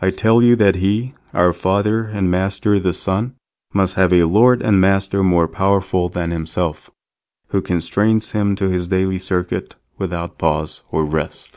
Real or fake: real